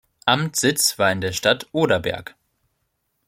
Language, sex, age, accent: German, male, 19-29, Deutschland Deutsch